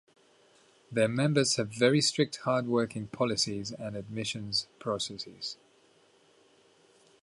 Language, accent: English, England English